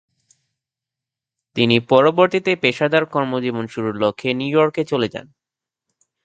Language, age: Bengali, 19-29